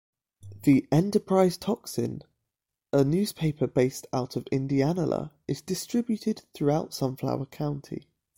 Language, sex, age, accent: English, male, 19-29, England English